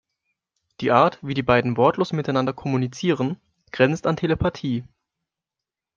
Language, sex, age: German, male, under 19